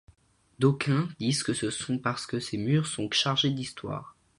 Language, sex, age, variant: French, male, under 19, Français de métropole